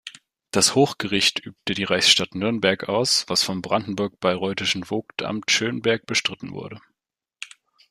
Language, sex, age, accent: German, male, 19-29, Deutschland Deutsch